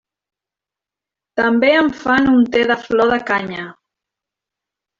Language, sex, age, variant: Catalan, female, 40-49, Central